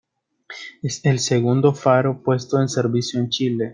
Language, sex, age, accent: Spanish, male, 19-29, América central